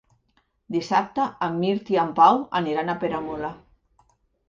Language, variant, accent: Catalan, Central, Barceloní